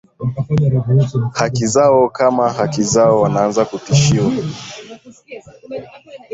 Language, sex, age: Swahili, male, 30-39